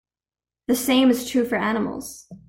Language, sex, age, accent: English, female, under 19, Canadian English